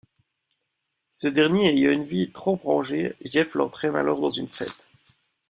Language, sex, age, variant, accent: French, male, 19-29, Français d'Europe, Français de Belgique